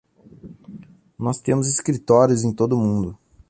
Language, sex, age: Portuguese, male, 19-29